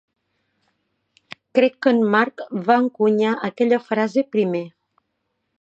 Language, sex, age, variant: Catalan, female, 50-59, Balear